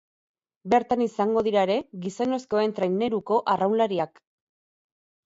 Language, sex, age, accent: Basque, female, 40-49, Mendebalekoa (Araba, Bizkaia, Gipuzkoako mendebaleko herri batzuk)